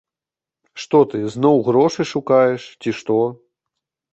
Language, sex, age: Belarusian, male, 19-29